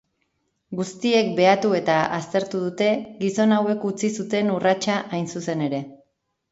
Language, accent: Basque, Erdialdekoa edo Nafarra (Gipuzkoa, Nafarroa)